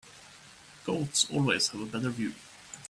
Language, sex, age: English, male, 30-39